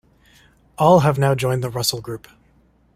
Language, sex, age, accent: English, male, 19-29, Canadian English